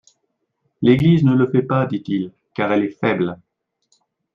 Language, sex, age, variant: French, male, 40-49, Français de métropole